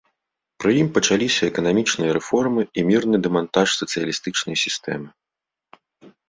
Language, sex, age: Belarusian, male, 30-39